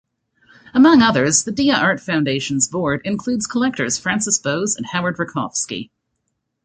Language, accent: English, Canadian English